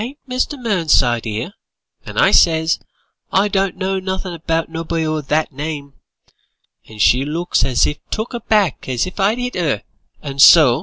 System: none